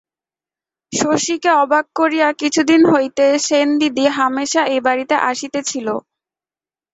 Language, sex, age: Bengali, female, 19-29